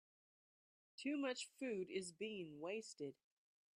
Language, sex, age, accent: English, female, 60-69, United States English